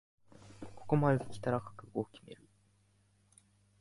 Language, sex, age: Japanese, male, 19-29